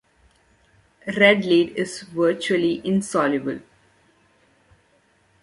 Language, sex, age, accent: English, female, 19-29, India and South Asia (India, Pakistan, Sri Lanka)